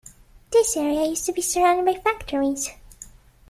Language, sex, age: English, female, 19-29